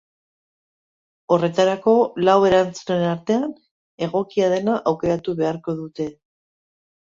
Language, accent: Basque, Erdialdekoa edo Nafarra (Gipuzkoa, Nafarroa)